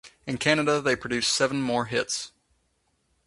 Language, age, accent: English, 19-29, United States English